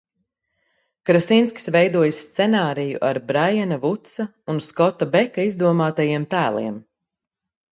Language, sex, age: Latvian, female, 40-49